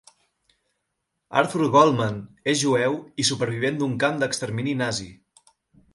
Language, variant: Catalan, Central